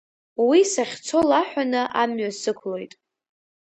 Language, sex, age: Abkhazian, female, under 19